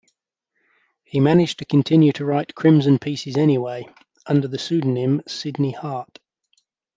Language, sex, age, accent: English, male, 30-39, England English